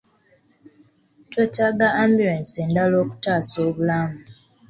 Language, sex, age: Ganda, female, 19-29